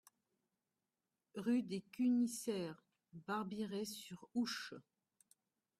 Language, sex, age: French, female, 50-59